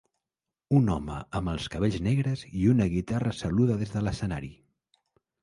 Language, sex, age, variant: Catalan, male, 40-49, Central